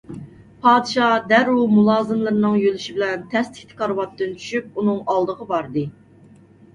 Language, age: Uyghur, 30-39